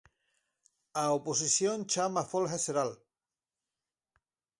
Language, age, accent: Galician, 50-59, Atlántico (seseo e gheada)